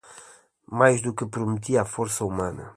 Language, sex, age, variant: Portuguese, male, 50-59, Portuguese (Portugal)